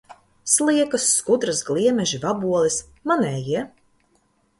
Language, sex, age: Latvian, female, 40-49